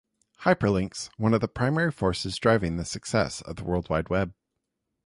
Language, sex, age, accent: English, male, 30-39, United States English